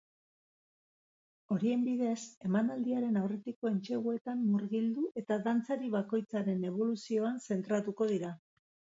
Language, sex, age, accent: Basque, female, 50-59, Mendebalekoa (Araba, Bizkaia, Gipuzkoako mendebaleko herri batzuk)